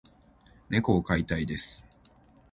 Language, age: Japanese, 19-29